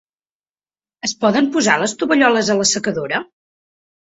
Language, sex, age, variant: Catalan, female, 19-29, Central